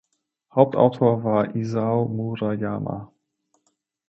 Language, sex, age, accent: German, male, 30-39, Deutschland Deutsch